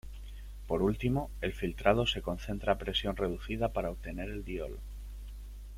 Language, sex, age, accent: Spanish, male, 19-29, España: Sur peninsular (Andalucia, Extremadura, Murcia)